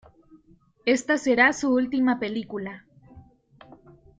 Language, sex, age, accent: Spanish, female, 19-29, México